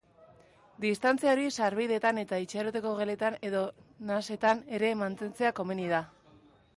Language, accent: Basque, Mendebalekoa (Araba, Bizkaia, Gipuzkoako mendebaleko herri batzuk)